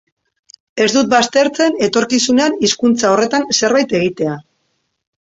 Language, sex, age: Basque, female, 40-49